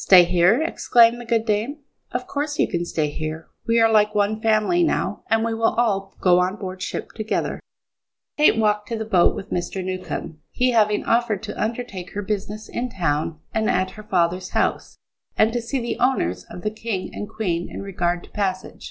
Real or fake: real